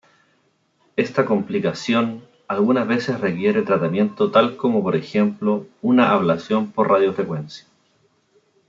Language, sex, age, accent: Spanish, male, 30-39, Chileno: Chile, Cuyo